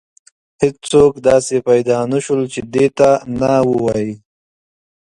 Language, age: Pashto, 30-39